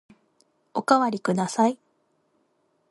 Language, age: Japanese, 19-29